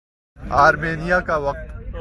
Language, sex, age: Urdu, male, 19-29